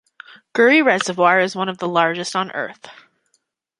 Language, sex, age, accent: English, female, 30-39, Canadian English